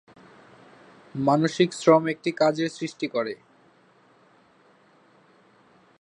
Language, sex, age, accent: Bengali, male, 30-39, Bangladeshi